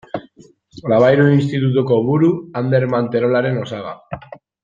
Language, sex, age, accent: Basque, male, under 19, Mendebalekoa (Araba, Bizkaia, Gipuzkoako mendebaleko herri batzuk)